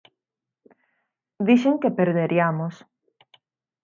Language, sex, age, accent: Galician, female, 19-29, Atlántico (seseo e gheada); Normativo (estándar)